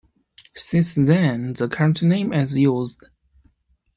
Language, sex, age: English, male, 19-29